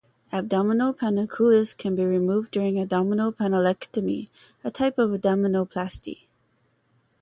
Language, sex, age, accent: English, female, 19-29, United States English